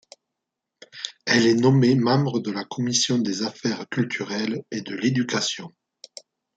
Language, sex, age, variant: French, male, 40-49, Français de métropole